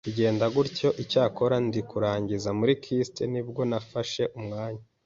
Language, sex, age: Kinyarwanda, male, 19-29